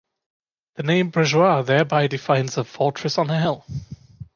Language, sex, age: English, male, 19-29